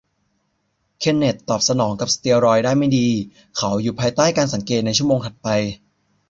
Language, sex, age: Thai, male, 19-29